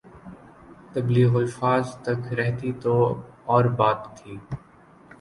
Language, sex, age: Urdu, male, 19-29